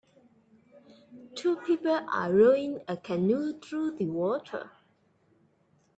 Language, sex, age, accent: English, female, 30-39, Malaysian English